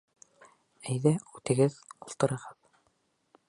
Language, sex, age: Bashkir, male, 30-39